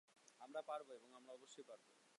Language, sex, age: Bengali, male, 19-29